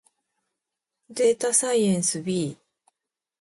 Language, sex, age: Japanese, female, 40-49